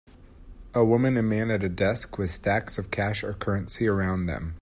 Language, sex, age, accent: English, male, 30-39, United States English